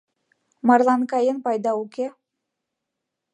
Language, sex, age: Mari, female, under 19